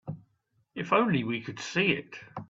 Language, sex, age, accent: English, male, 70-79, England English